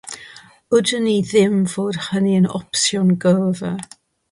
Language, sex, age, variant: Welsh, female, 60-69, South-Western Welsh